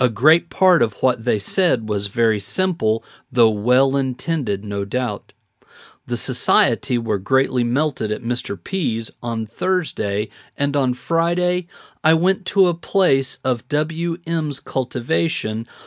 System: none